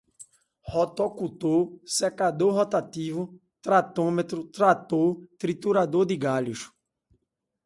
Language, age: Portuguese, 40-49